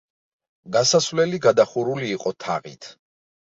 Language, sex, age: Georgian, male, 40-49